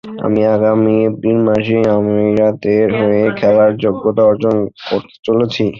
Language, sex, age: Bengali, male, 19-29